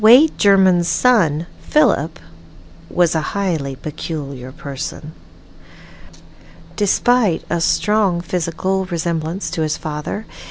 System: none